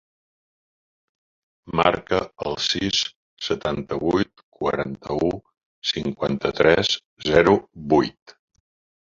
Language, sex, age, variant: Catalan, male, 50-59, Central